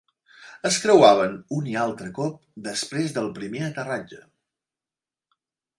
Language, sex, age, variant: Catalan, male, 40-49, Central